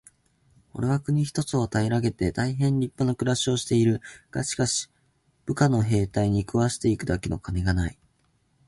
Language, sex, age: Japanese, male, 19-29